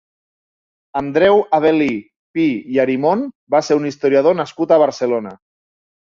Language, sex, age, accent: Catalan, male, 30-39, Lleidatà